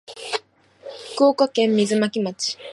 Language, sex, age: Japanese, female, 19-29